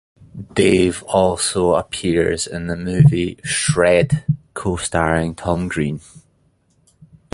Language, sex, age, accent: English, male, 19-29, Scottish English